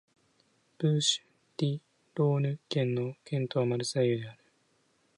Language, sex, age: Japanese, male, 19-29